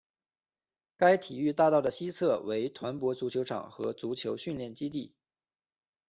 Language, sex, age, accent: Chinese, male, 19-29, 出生地：山西省